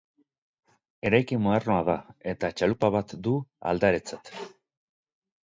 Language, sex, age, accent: Basque, male, 50-59, Mendebalekoa (Araba, Bizkaia, Gipuzkoako mendebaleko herri batzuk)